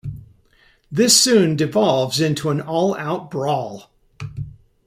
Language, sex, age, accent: English, male, 60-69, United States English